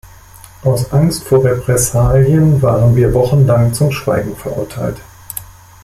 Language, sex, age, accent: German, male, 50-59, Deutschland Deutsch